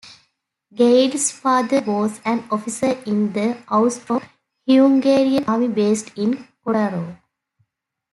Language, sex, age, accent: English, female, 19-29, United States English